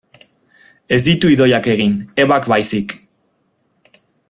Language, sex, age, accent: Basque, male, 19-29, Erdialdekoa edo Nafarra (Gipuzkoa, Nafarroa)